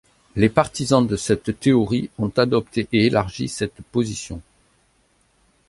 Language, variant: French, Français de métropole